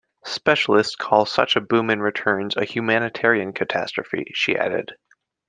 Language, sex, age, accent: English, male, 19-29, United States English